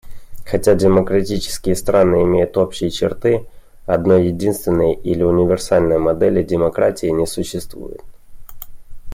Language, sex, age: Russian, male, 19-29